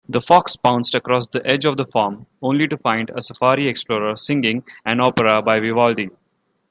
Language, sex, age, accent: English, male, 19-29, India and South Asia (India, Pakistan, Sri Lanka)